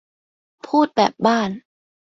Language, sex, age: Thai, female, under 19